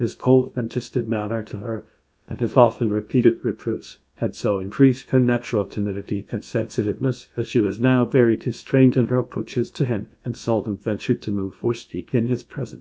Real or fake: fake